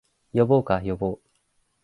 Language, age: Japanese, 19-29